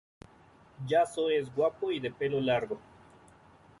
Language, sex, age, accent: Spanish, male, 19-29, México